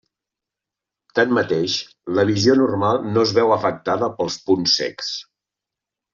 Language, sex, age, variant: Catalan, male, 50-59, Central